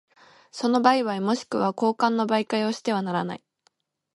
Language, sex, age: Japanese, female, 19-29